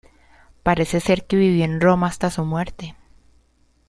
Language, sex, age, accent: Spanish, female, 19-29, Andino-Pacífico: Colombia, Perú, Ecuador, oeste de Bolivia y Venezuela andina